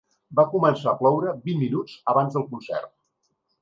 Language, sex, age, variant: Catalan, male, 60-69, Central